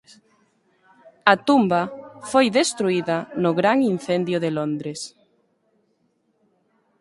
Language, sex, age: Galician, female, 19-29